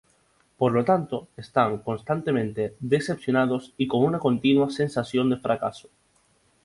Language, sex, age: Spanish, male, 19-29